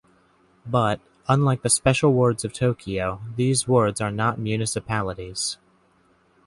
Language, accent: English, United States English